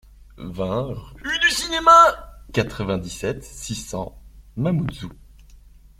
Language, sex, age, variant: French, male, 30-39, Français de métropole